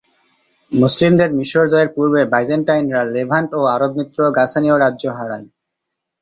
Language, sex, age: Bengali, male, 19-29